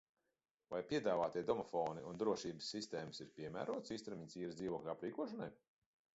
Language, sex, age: Latvian, male, 40-49